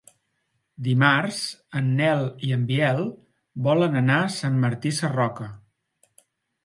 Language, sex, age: Catalan, male, 40-49